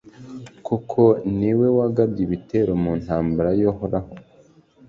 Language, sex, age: Kinyarwanda, male, 19-29